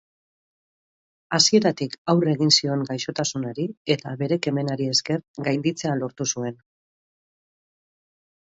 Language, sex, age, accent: Basque, female, 40-49, Mendebalekoa (Araba, Bizkaia, Gipuzkoako mendebaleko herri batzuk)